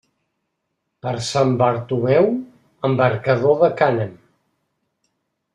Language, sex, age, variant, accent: Catalan, male, 60-69, Central, central